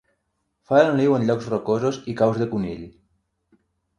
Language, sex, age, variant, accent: Catalan, male, 30-39, Nord-Occidental, nord-occidental; Lleidatà